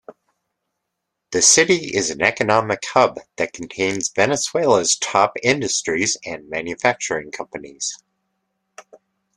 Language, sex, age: English, male, 60-69